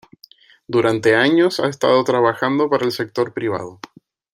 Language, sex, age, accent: Spanish, male, 30-39, España: Islas Canarias